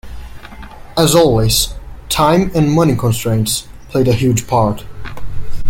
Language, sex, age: English, male, under 19